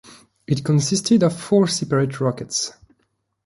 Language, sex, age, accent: English, male, 19-29, United States English